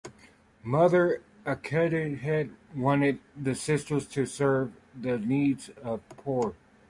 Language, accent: English, United States English